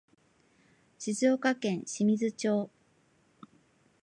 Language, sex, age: Japanese, female, 40-49